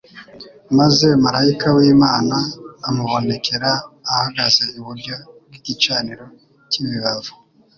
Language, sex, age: Kinyarwanda, male, 19-29